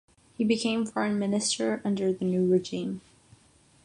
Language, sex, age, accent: English, female, 19-29, United States English; England English